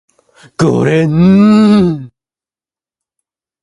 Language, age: English, 19-29